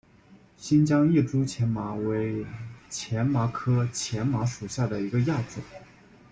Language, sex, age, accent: Chinese, male, 30-39, 出生地：湖南省